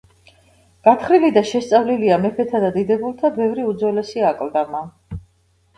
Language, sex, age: Georgian, female, 50-59